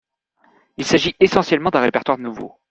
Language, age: French, 19-29